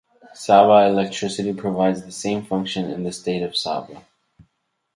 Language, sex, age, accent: English, male, 19-29, United States English